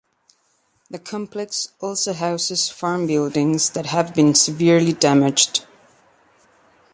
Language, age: English, 40-49